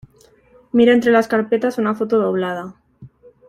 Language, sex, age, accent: Spanish, female, 19-29, España: Centro-Sur peninsular (Madrid, Toledo, Castilla-La Mancha)